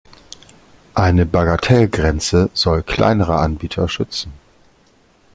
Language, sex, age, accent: German, male, 40-49, Deutschland Deutsch